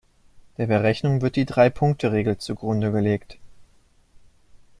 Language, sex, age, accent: German, male, 19-29, Deutschland Deutsch